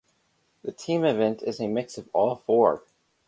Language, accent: English, United States English